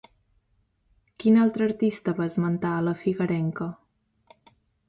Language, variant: Catalan, Central